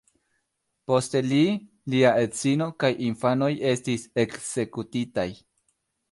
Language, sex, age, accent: Esperanto, male, 19-29, Internacia